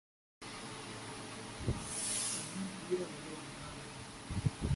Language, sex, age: Tamil, male, 30-39